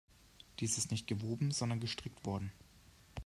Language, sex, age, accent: German, male, 30-39, Deutschland Deutsch